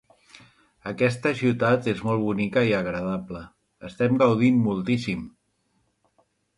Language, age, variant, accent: Catalan, 50-59, Central, central